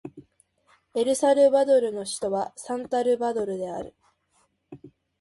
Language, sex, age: Japanese, female, under 19